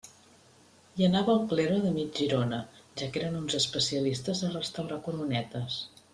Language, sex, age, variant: Catalan, female, 50-59, Central